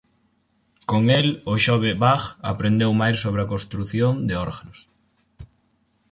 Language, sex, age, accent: Galician, male, 19-29, Atlántico (seseo e gheada)